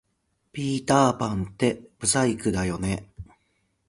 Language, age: Japanese, 30-39